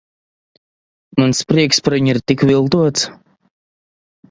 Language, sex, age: Latvian, male, 19-29